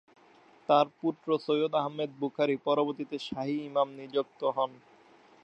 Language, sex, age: Bengali, male, 19-29